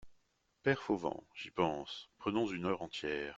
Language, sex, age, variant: French, male, 30-39, Français de métropole